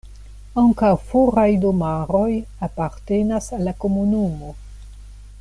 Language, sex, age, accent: Esperanto, female, 60-69, Internacia